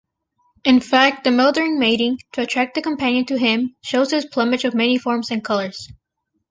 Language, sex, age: English, female, under 19